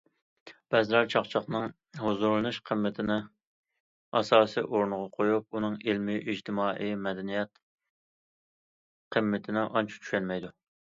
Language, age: Uyghur, 30-39